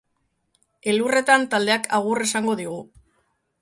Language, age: Basque, 19-29